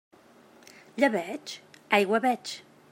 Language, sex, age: Catalan, female, 40-49